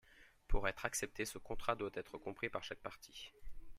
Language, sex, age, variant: French, male, 19-29, Français de métropole